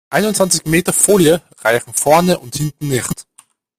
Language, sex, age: German, male, under 19